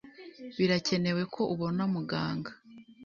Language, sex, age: Kinyarwanda, female, 19-29